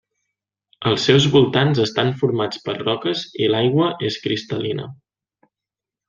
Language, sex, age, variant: Catalan, male, 19-29, Central